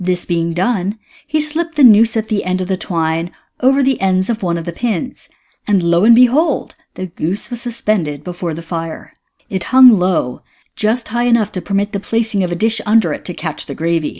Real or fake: real